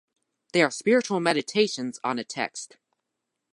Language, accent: English, United States English